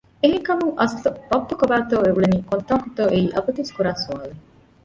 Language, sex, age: Divehi, female, 40-49